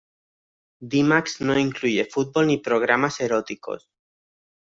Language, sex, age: Spanish, male, 19-29